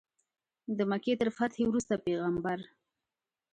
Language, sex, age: Pashto, female, 19-29